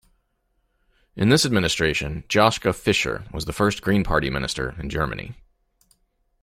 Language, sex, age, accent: English, male, 40-49, United States English